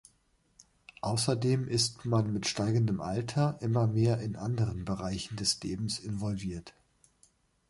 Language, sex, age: German, male, 40-49